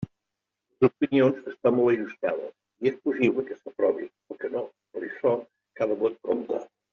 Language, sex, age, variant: Catalan, male, 70-79, Septentrional